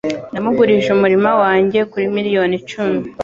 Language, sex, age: Kinyarwanda, female, 30-39